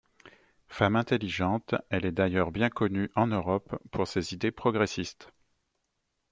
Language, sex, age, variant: French, male, 40-49, Français de métropole